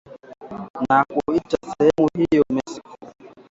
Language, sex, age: Swahili, male, 19-29